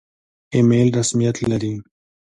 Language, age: Pashto, 30-39